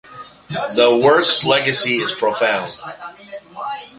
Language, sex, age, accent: English, male, 50-59, United States English